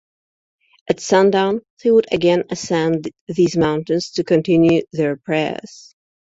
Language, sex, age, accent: English, female, 40-49, England English